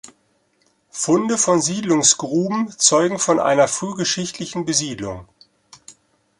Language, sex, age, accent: German, male, 40-49, Deutschland Deutsch